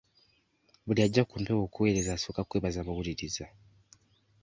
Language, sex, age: Ganda, male, 19-29